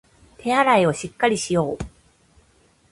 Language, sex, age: Japanese, female, 30-39